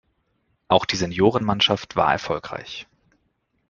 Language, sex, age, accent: German, male, 30-39, Deutschland Deutsch